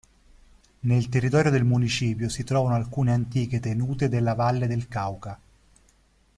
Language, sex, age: Italian, male, 30-39